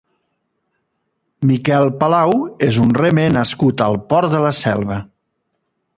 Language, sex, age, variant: Catalan, male, 40-49, Nord-Occidental